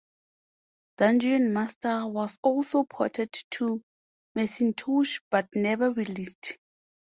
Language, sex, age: English, female, 19-29